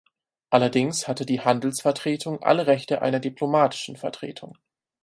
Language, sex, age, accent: German, male, 19-29, Deutschland Deutsch